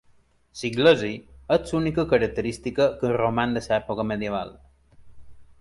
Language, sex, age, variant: Catalan, male, 30-39, Balear